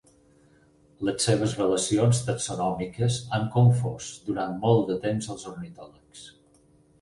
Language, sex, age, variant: Catalan, male, 60-69, Balear